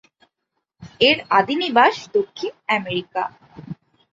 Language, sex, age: Bengali, female, 19-29